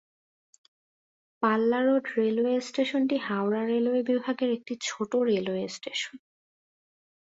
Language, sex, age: Bengali, female, 19-29